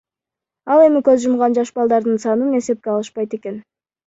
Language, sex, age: Kyrgyz, female, under 19